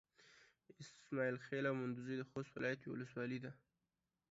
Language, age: Pashto, 19-29